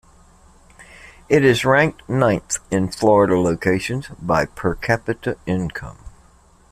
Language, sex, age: English, male, 50-59